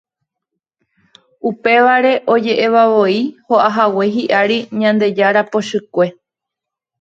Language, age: Guarani, 19-29